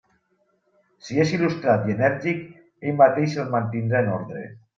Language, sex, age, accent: Catalan, male, 40-49, valencià